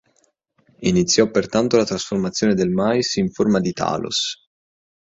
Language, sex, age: Italian, male, 19-29